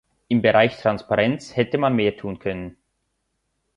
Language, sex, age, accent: German, male, 19-29, Schweizerdeutsch